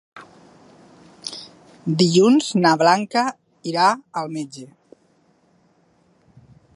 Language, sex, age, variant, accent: Catalan, male, 30-39, Valencià meridional, valencià